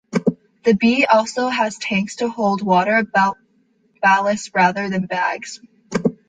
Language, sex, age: English, female, under 19